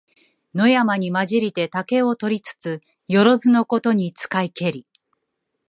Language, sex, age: Japanese, female, 40-49